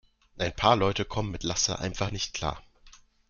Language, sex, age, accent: German, male, 19-29, Deutschland Deutsch